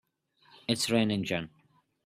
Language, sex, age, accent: English, male, 19-29, United States English